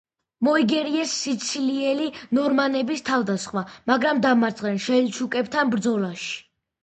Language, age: Georgian, under 19